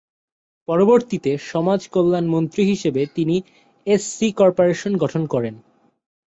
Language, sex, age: Bengali, male, under 19